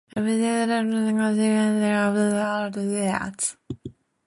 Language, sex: English, female